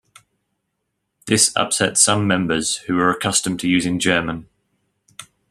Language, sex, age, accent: English, male, 40-49, England English